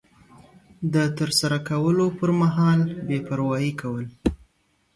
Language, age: Pashto, 19-29